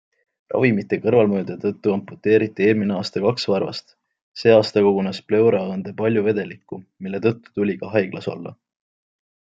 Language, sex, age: Estonian, male, 19-29